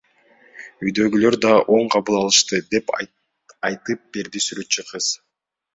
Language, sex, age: Kyrgyz, male, 19-29